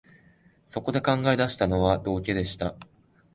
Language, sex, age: Japanese, male, 19-29